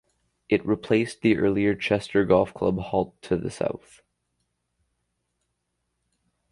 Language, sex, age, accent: English, male, under 19, Canadian English